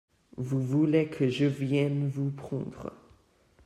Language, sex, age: French, male, under 19